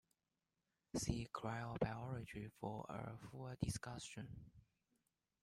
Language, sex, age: English, male, 19-29